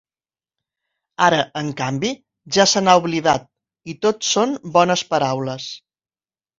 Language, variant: Catalan, Central